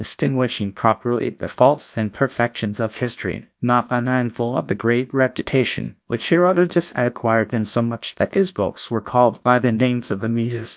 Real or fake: fake